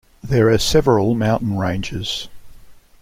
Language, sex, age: English, male, 60-69